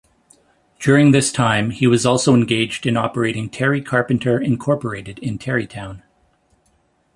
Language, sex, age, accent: English, male, 40-49, Canadian English